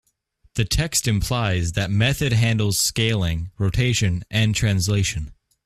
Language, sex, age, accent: English, male, under 19, United States English